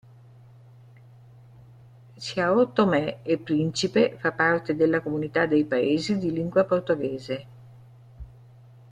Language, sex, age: Italian, female, 70-79